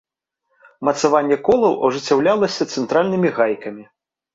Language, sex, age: Belarusian, male, 40-49